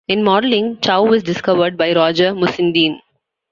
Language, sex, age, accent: English, female, 19-29, India and South Asia (India, Pakistan, Sri Lanka)